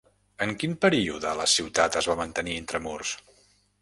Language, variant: Catalan, Central